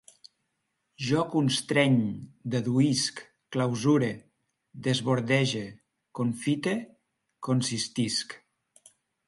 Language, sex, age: Catalan, male, 40-49